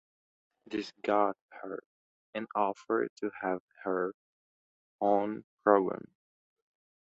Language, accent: English, United States English